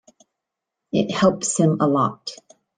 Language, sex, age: English, female, 50-59